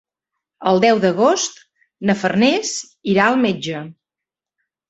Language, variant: Catalan, Central